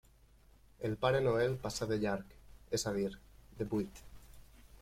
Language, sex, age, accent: Catalan, male, 30-39, valencià